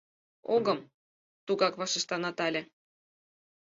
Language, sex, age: Mari, female, 19-29